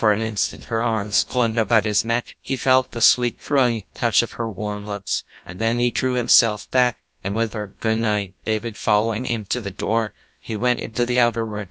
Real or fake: fake